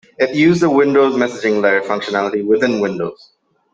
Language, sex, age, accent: English, male, 19-29, England English